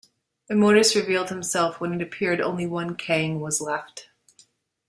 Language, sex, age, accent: English, female, 50-59, United States English